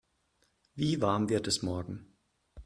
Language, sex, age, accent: German, male, 40-49, Deutschland Deutsch